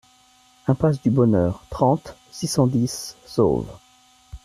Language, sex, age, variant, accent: French, male, 40-49, Français d'Amérique du Nord, Français du Canada